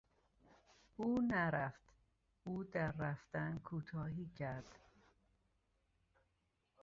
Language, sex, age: Persian, female, 40-49